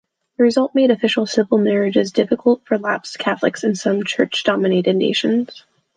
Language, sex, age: English, female, 19-29